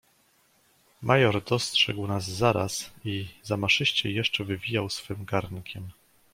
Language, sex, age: Polish, male, 40-49